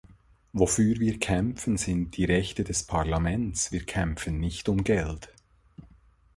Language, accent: German, Schweizerdeutsch